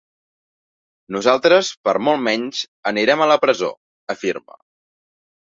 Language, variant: Catalan, Central